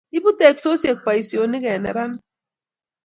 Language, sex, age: Kalenjin, female, 40-49